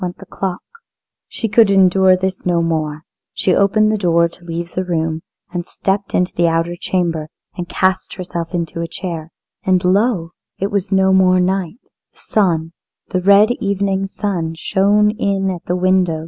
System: none